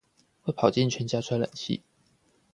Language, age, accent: Chinese, 19-29, 出生地：彰化縣